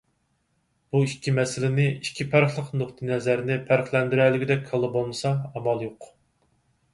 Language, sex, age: Uyghur, male, 30-39